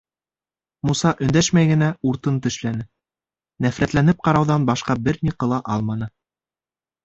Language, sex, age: Bashkir, male, 19-29